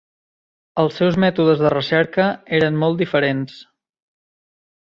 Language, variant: Catalan, Central